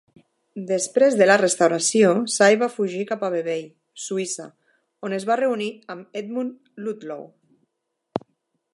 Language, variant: Catalan, Nord-Occidental